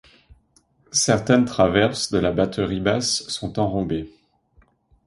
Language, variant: French, Français d'Europe